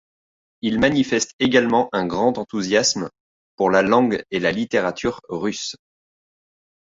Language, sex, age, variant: French, male, 30-39, Français de métropole